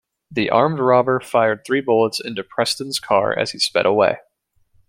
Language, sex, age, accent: English, male, 19-29, United States English